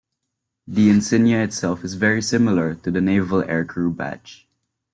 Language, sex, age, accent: English, male, 19-29, Filipino